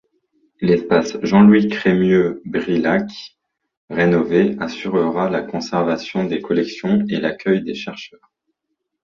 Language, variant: French, Français de métropole